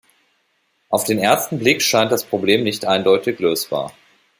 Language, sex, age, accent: German, male, 30-39, Deutschland Deutsch